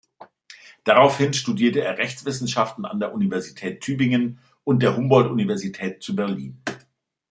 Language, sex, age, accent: German, male, 50-59, Deutschland Deutsch